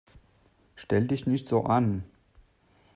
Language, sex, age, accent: German, male, 30-39, Deutschland Deutsch